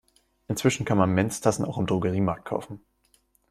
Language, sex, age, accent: German, male, 19-29, Deutschland Deutsch